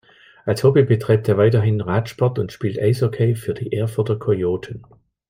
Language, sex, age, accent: German, male, 50-59, Deutschland Deutsch